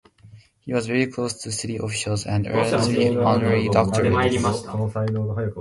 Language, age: English, under 19